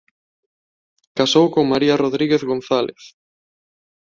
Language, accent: Galician, Neofalante